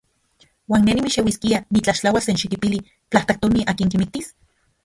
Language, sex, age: Central Puebla Nahuatl, female, 40-49